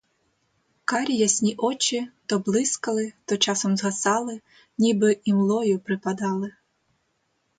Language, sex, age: Ukrainian, female, 30-39